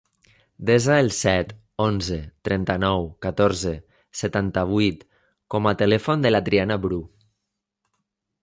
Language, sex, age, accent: Catalan, male, 40-49, valencià